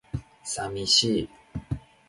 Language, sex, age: Japanese, male, under 19